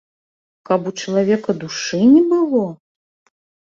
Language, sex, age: Belarusian, female, 40-49